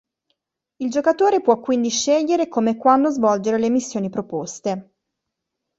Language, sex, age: Italian, female, 30-39